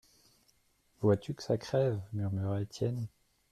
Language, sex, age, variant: French, male, 30-39, Français de métropole